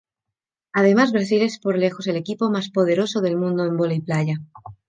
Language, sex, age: Spanish, female, 19-29